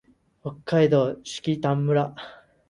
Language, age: Japanese, under 19